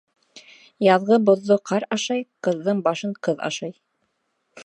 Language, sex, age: Bashkir, female, 19-29